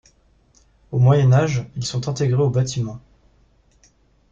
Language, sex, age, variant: French, male, 19-29, Français de métropole